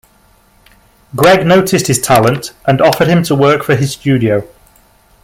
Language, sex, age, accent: English, male, 50-59, England English